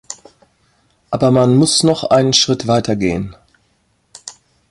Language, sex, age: German, female, 50-59